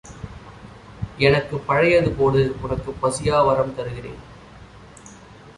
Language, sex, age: Tamil, male, 19-29